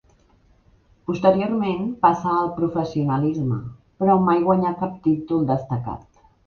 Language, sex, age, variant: Catalan, female, 50-59, Central